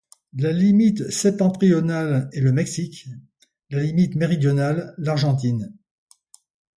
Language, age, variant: French, 70-79, Français de métropole